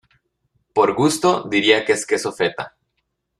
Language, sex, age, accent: Spanish, male, 19-29, México